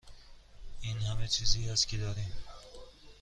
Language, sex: Persian, male